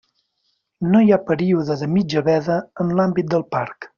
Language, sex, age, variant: Catalan, male, 40-49, Central